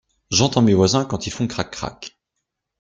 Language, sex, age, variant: French, male, 19-29, Français de métropole